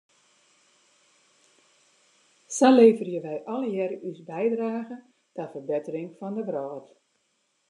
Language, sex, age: Western Frisian, female, 60-69